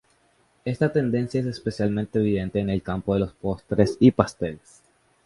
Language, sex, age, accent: Spanish, male, under 19, América central